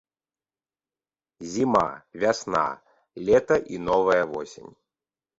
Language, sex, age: Belarusian, male, 19-29